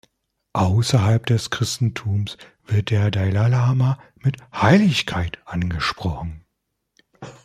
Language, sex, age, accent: German, male, 40-49, Deutschland Deutsch